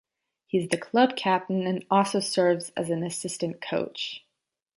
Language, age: English, under 19